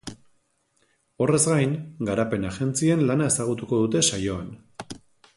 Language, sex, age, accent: Basque, male, 30-39, Erdialdekoa edo Nafarra (Gipuzkoa, Nafarroa)